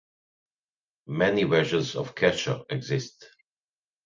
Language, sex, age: English, male, 50-59